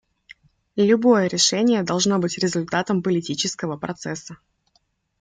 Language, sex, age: Russian, female, 19-29